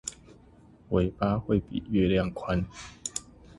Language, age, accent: Chinese, 30-39, 出生地：臺中市